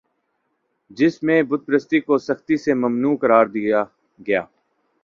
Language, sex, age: Urdu, male, 19-29